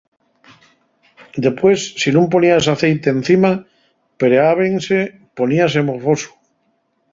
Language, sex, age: Asturian, male, 50-59